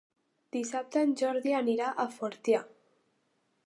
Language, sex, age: Catalan, female, under 19